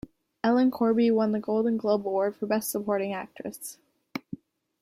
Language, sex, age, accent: English, female, under 19, United States English